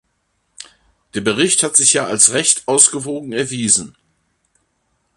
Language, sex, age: German, male, 60-69